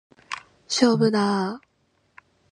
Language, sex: Japanese, female